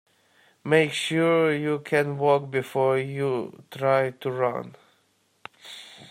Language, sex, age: English, male, 19-29